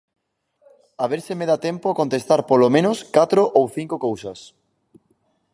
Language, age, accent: Galician, 19-29, Normativo (estándar)